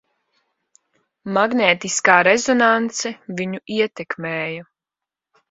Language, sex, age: Latvian, female, under 19